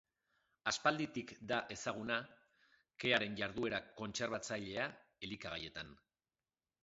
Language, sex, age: Basque, male, 40-49